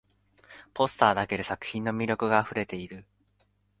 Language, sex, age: Japanese, male, 19-29